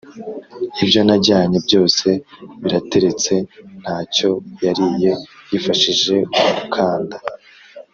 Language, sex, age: Kinyarwanda, male, 19-29